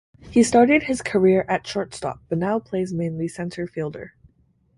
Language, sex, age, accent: English, female, 19-29, United States English